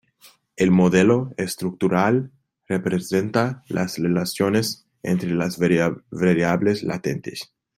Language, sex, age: Spanish, male, under 19